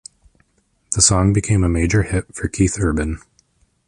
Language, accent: English, United States English